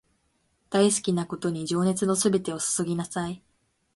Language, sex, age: Japanese, female, under 19